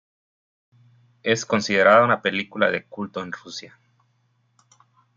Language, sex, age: Spanish, male, 30-39